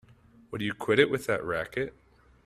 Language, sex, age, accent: English, male, 19-29, United States English